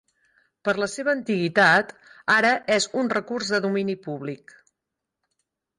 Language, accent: Catalan, Girona